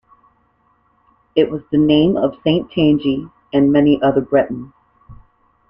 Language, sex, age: English, female, 19-29